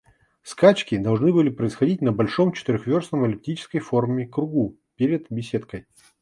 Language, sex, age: Russian, male, 40-49